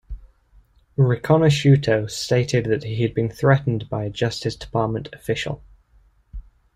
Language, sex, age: English, male, 30-39